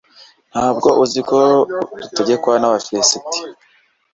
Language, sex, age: Kinyarwanda, male, 40-49